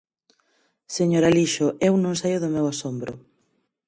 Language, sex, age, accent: Galician, female, 19-29, Normativo (estándar)